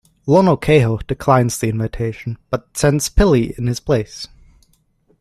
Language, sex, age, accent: English, male, 19-29, England English